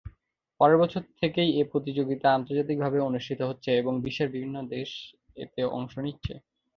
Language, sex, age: Bengali, male, 19-29